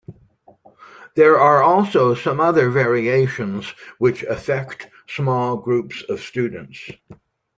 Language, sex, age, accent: English, male, 60-69, United States English